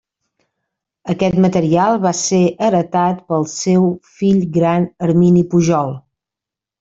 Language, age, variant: Catalan, 40-49, Central